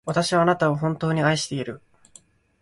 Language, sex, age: Japanese, male, 19-29